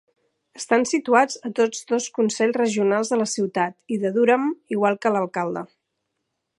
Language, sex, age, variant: Catalan, female, 50-59, Central